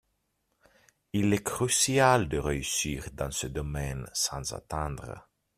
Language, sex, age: French, male, 30-39